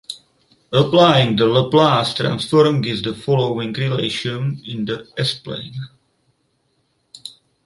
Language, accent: English, United States English; England English